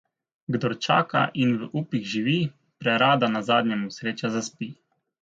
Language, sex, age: Slovenian, male, 19-29